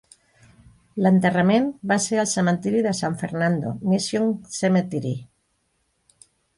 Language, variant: Catalan, Central